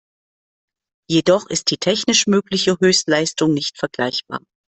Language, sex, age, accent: German, female, 50-59, Deutschland Deutsch